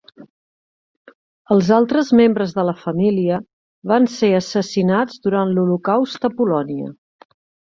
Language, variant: Catalan, Central